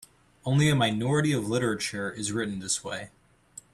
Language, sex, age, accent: English, male, 19-29, United States English